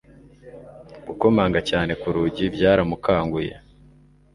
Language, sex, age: Kinyarwanda, male, 19-29